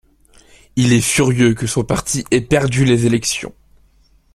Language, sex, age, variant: French, male, 19-29, Français de métropole